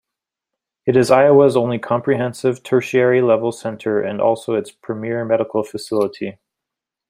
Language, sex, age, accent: English, male, 30-39, United States English